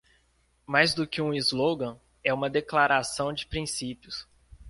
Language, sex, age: Portuguese, male, 19-29